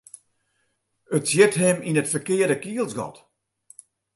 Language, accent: Western Frisian, Klaaifrysk